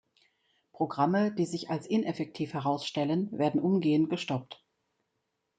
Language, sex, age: German, female, 50-59